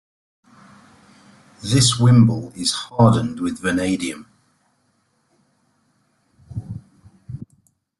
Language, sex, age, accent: English, male, 50-59, England English